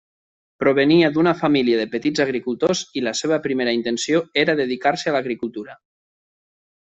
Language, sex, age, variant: Catalan, male, 19-29, Nord-Occidental